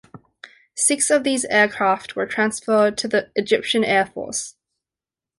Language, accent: English, Australian English